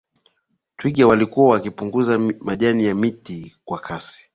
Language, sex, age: Swahili, male, 30-39